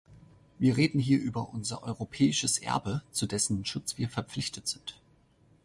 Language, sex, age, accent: German, male, 30-39, Deutschland Deutsch